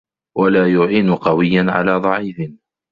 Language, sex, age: Arabic, male, 30-39